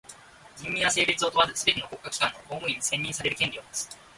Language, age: Japanese, 19-29